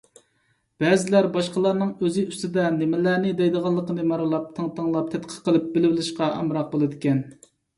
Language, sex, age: Uyghur, male, 30-39